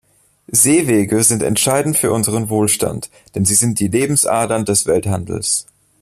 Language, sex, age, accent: German, male, 19-29, Deutschland Deutsch